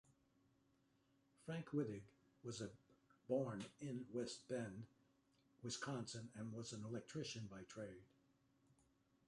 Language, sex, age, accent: English, male, 70-79, United States English